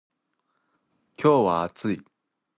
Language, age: Japanese, under 19